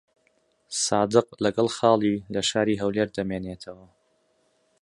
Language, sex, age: Central Kurdish, male, 19-29